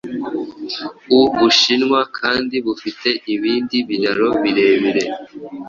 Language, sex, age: Kinyarwanda, male, 19-29